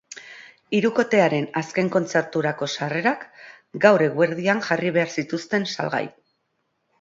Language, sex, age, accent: Basque, female, 40-49, Erdialdekoa edo Nafarra (Gipuzkoa, Nafarroa)